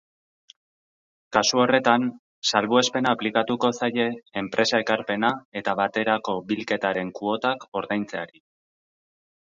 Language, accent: Basque, Erdialdekoa edo Nafarra (Gipuzkoa, Nafarroa)